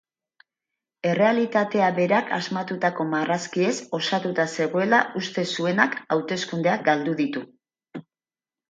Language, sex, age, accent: Basque, female, 40-49, Mendebalekoa (Araba, Bizkaia, Gipuzkoako mendebaleko herri batzuk)